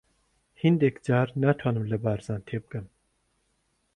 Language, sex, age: Central Kurdish, male, 30-39